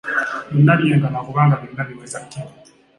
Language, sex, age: Ganda, male, 19-29